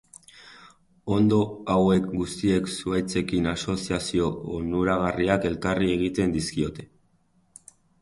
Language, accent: Basque, Mendebalekoa (Araba, Bizkaia, Gipuzkoako mendebaleko herri batzuk)